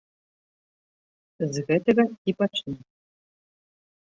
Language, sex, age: Belarusian, female, 40-49